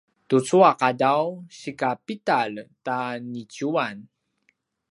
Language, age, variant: Paiwan, 30-39, pinayuanan a kinaikacedasan (東排灣語)